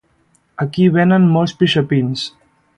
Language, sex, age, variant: Catalan, male, 19-29, Central